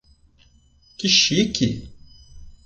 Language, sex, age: Portuguese, male, 50-59